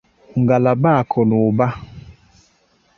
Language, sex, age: Igbo, male, 30-39